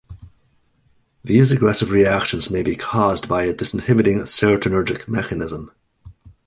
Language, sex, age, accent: English, male, 40-49, United States English